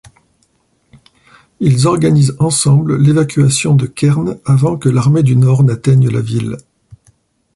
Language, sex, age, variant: French, male, 40-49, Français de métropole